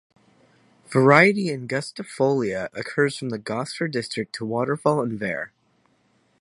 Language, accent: English, United States English